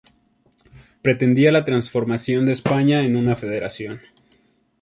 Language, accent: Spanish, México